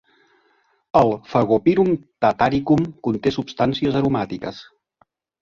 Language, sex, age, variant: Catalan, male, 50-59, Central